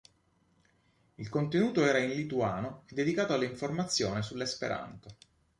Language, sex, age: Italian, male, 40-49